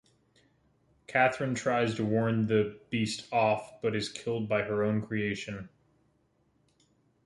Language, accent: English, United States English